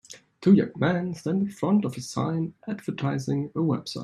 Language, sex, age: English, male, 19-29